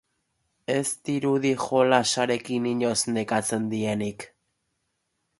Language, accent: Basque, Erdialdekoa edo Nafarra (Gipuzkoa, Nafarroa)